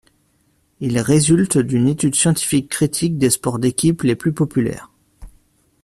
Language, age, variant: French, 19-29, Français de métropole